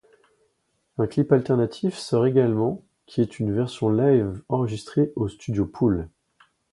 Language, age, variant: French, 40-49, Français de métropole